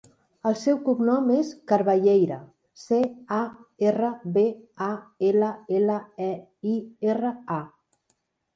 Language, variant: Catalan, Central